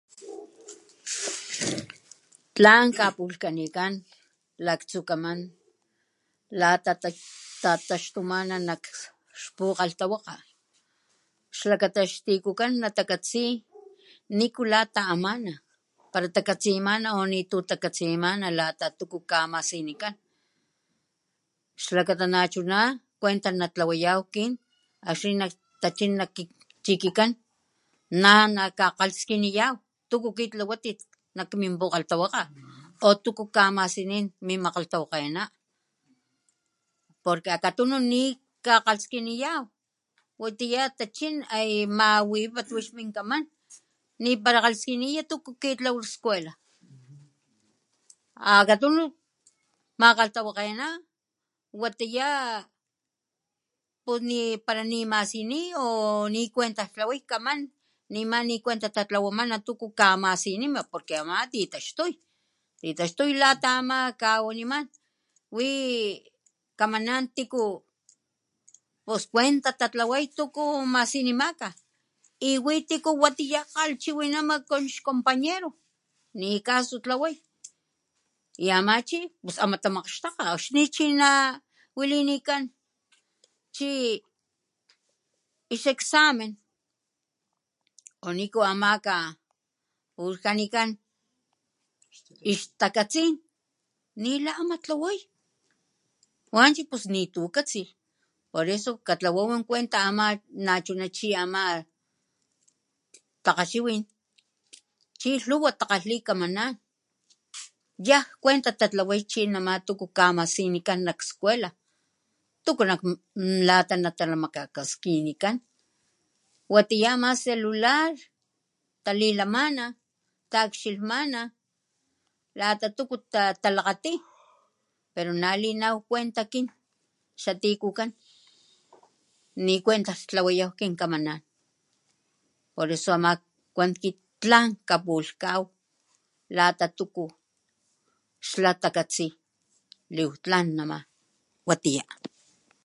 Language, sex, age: Papantla Totonac, male, 60-69